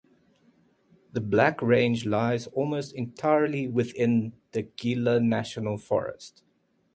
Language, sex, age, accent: English, male, 30-39, Southern African (South Africa, Zimbabwe, Namibia)